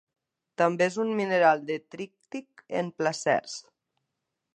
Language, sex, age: Catalan, female, 30-39